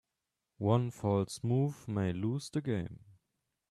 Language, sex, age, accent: English, male, 19-29, England English